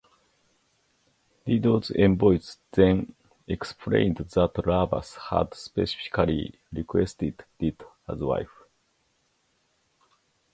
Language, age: English, 50-59